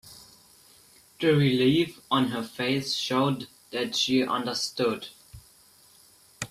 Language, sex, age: English, male, under 19